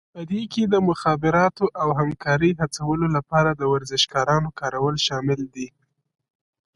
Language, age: Pashto, 19-29